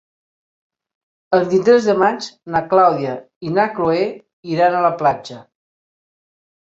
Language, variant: Catalan, Central